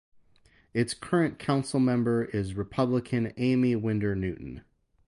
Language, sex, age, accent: English, male, 40-49, United States English